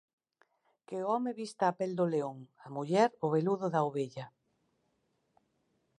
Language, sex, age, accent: Galician, female, 40-49, Oriental (común en zona oriental)